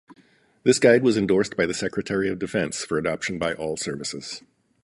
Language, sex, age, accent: English, male, 50-59, United States English